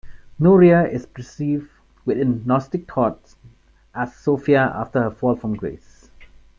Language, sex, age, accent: English, male, 30-39, India and South Asia (India, Pakistan, Sri Lanka)